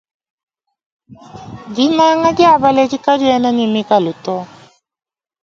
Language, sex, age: Luba-Lulua, female, 19-29